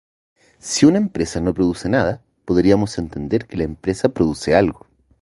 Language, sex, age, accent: Spanish, male, 30-39, Chileno: Chile, Cuyo